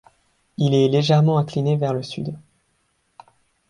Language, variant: French, Français de métropole